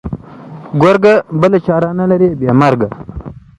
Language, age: Pashto, 19-29